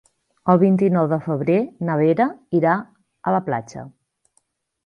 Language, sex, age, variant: Catalan, female, 40-49, Central